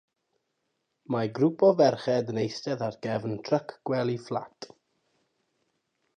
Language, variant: Welsh, South-Eastern Welsh